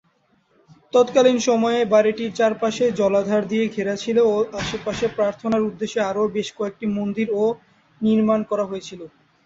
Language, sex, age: Bengali, male, 19-29